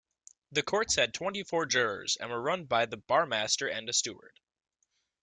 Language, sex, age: English, male, 19-29